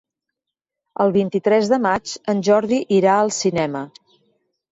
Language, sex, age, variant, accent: Catalan, female, 50-59, Central, central